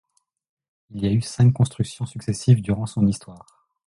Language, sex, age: French, male, 30-39